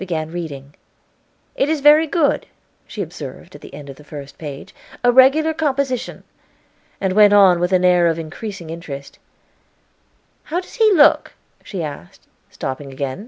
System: none